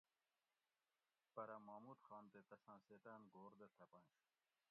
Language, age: Gawri, 40-49